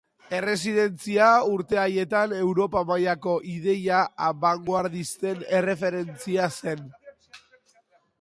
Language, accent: Basque, Mendebalekoa (Araba, Bizkaia, Gipuzkoako mendebaleko herri batzuk)